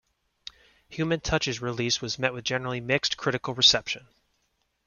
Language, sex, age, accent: English, male, 19-29, United States English